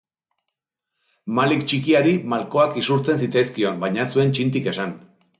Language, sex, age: Basque, male, 40-49